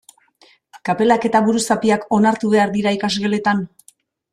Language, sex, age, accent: Basque, female, 40-49, Mendebalekoa (Araba, Bizkaia, Gipuzkoako mendebaleko herri batzuk)